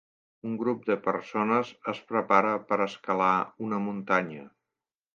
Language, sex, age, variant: Catalan, male, 50-59, Central